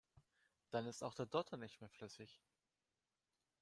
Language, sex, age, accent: German, male, 19-29, Deutschland Deutsch